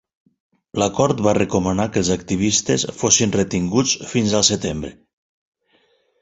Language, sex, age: Catalan, male, 40-49